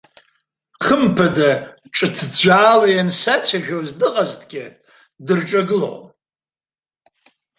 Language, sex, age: Abkhazian, male, 80-89